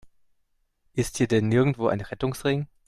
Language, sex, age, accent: German, male, 19-29, Deutschland Deutsch